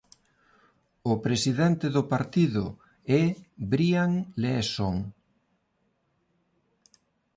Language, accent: Galician, Neofalante